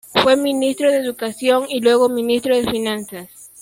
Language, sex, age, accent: Spanish, female, under 19, Andino-Pacífico: Colombia, Perú, Ecuador, oeste de Bolivia y Venezuela andina